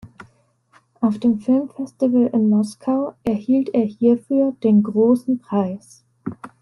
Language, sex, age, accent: German, female, 19-29, Deutschland Deutsch